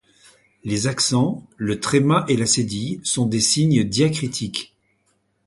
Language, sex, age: French, male, 60-69